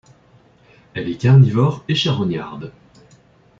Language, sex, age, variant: French, male, 19-29, Français de métropole